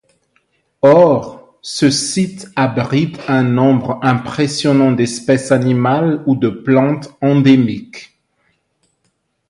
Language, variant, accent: French, Français d'Afrique subsaharienne et des îles africaines, Français de Madagascar